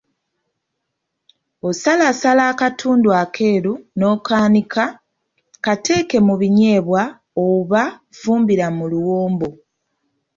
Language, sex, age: Ganda, female, 30-39